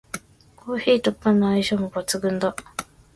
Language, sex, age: Japanese, female, 19-29